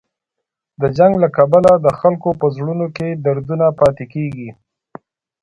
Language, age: Pashto, 40-49